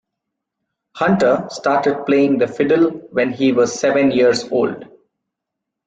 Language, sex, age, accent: English, male, 19-29, India and South Asia (India, Pakistan, Sri Lanka)